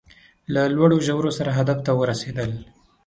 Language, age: Pashto, 19-29